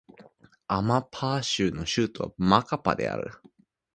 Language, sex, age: Japanese, male, under 19